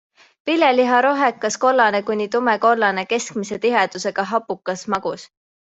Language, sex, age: Estonian, female, 19-29